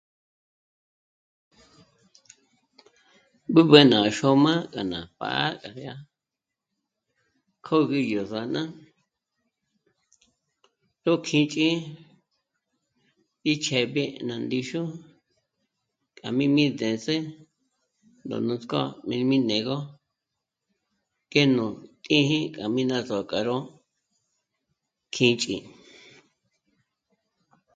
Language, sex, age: Michoacán Mazahua, female, 50-59